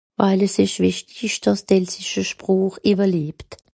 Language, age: Swiss German, 50-59